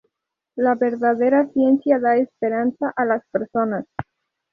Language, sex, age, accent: Spanish, female, 19-29, México